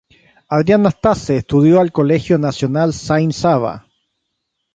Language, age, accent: Spanish, 40-49, Chileno: Chile, Cuyo